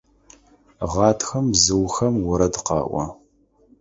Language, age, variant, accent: Adyghe, 30-39, Адыгабзэ (Кирил, пстэумэ зэдыряе), Кıэмгуй (Çemguy)